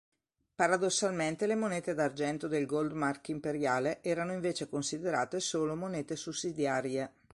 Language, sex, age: Italian, female, 60-69